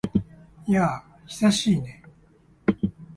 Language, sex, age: Japanese, male, 30-39